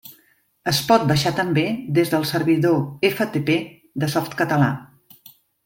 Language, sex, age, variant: Catalan, female, 40-49, Central